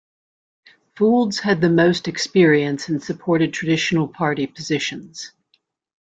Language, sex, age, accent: English, female, 40-49, United States English